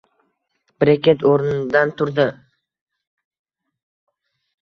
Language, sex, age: Uzbek, male, under 19